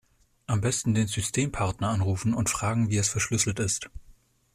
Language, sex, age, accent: German, male, 19-29, Deutschland Deutsch